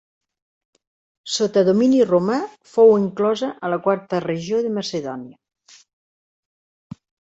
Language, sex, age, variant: Catalan, female, 60-69, Nord-Occidental